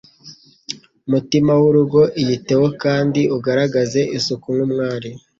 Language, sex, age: Kinyarwanda, male, 19-29